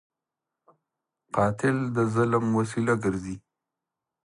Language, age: Pashto, 30-39